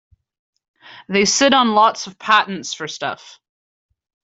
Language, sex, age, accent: English, female, 19-29, Canadian English